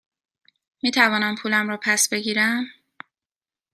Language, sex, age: Persian, female, 19-29